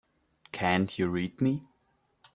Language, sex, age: English, male, 19-29